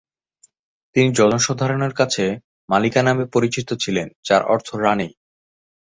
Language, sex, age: Bengali, male, 19-29